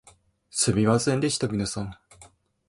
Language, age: Japanese, 19-29